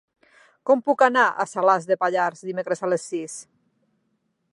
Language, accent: Catalan, central; nord-occidental